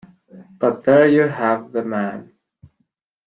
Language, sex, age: English, male, 30-39